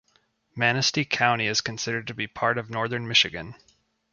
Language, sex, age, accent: English, male, 30-39, United States English